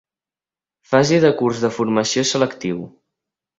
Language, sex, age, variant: Catalan, male, under 19, Central